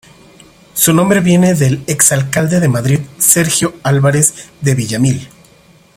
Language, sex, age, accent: Spanish, male, 30-39, México